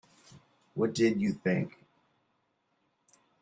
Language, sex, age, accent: English, male, 40-49, United States English